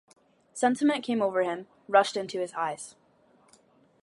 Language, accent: English, United States English